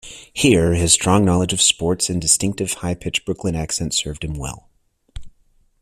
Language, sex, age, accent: English, male, 30-39, United States English